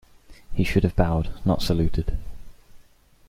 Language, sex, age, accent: English, male, 19-29, England English